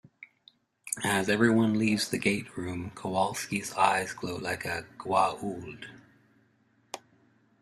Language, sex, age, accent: English, male, 50-59, Canadian English